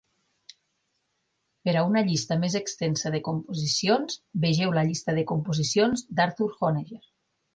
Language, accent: Catalan, Lleidatà